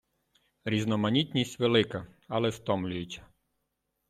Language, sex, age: Ukrainian, male, 30-39